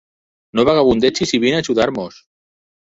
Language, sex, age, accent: Catalan, male, 40-49, valencià